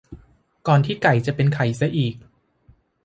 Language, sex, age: Thai, male, 19-29